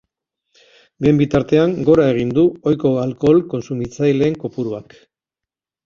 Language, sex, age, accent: Basque, male, 50-59, Mendebalekoa (Araba, Bizkaia, Gipuzkoako mendebaleko herri batzuk)